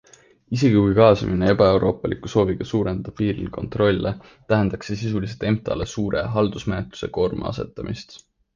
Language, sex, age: Estonian, male, 19-29